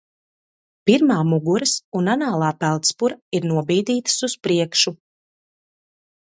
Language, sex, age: Latvian, female, 30-39